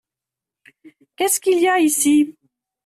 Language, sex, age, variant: French, male, 30-39, Français de métropole